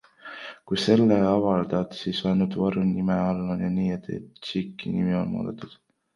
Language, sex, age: Estonian, male, 19-29